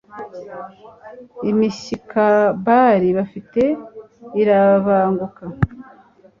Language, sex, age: Kinyarwanda, female, 40-49